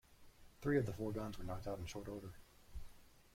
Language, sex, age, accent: English, male, 19-29, United States English